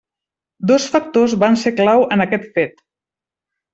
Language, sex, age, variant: Catalan, female, 40-49, Central